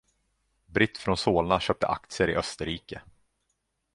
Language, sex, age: Swedish, male, 30-39